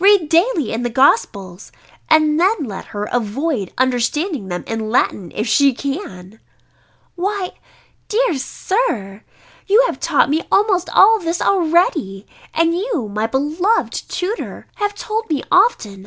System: none